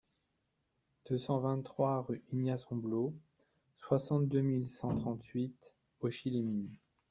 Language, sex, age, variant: French, male, 40-49, Français de métropole